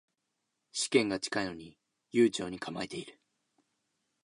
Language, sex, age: Japanese, male, under 19